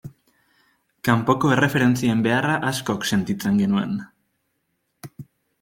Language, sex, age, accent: Basque, male, 30-39, Erdialdekoa edo Nafarra (Gipuzkoa, Nafarroa)